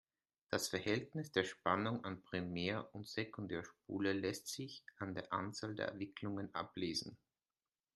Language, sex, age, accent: German, male, 30-39, Österreichisches Deutsch